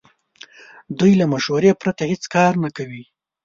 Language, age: Pashto, 30-39